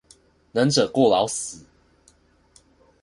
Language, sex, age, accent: Chinese, male, 19-29, 出生地：臺中市